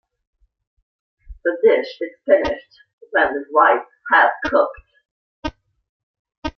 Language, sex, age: English, female, 50-59